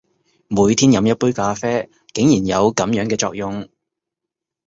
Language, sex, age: Cantonese, male, 19-29